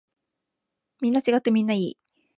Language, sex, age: Japanese, female, 19-29